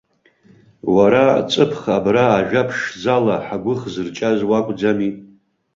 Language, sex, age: Abkhazian, male, 50-59